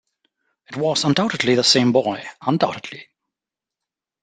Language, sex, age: English, male, 30-39